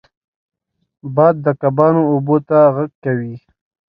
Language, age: Pashto, 19-29